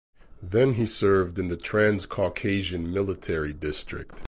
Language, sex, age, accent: English, male, 40-49, United States English